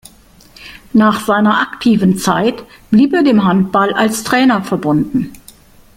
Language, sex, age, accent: German, female, 50-59, Deutschland Deutsch